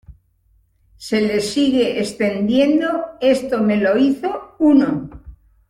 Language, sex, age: Spanish, female, 80-89